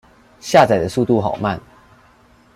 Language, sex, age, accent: Chinese, male, under 19, 出生地：臺中市